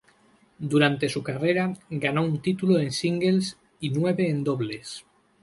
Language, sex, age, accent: Spanish, male, 30-39, España: Norte peninsular (Asturias, Castilla y León, Cantabria, País Vasco, Navarra, Aragón, La Rioja, Guadalajara, Cuenca)